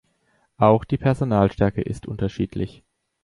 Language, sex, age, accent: German, male, 19-29, Deutschland Deutsch